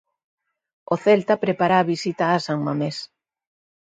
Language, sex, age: Galician, female, 50-59